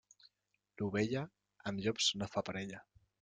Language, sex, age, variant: Catalan, male, 30-39, Central